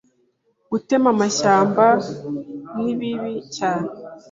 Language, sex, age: Kinyarwanda, female, 19-29